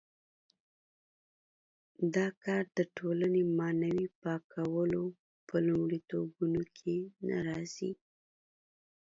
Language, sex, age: Pashto, female, 30-39